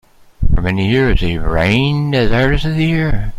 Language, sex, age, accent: English, male, 50-59, Canadian English